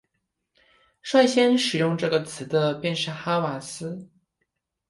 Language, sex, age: Chinese, male, 19-29